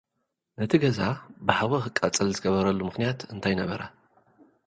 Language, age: Tigrinya, 40-49